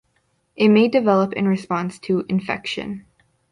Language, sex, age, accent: English, female, under 19, United States English